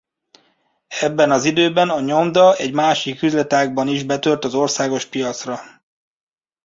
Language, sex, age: Hungarian, male, 30-39